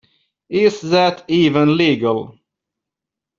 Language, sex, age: English, male, 40-49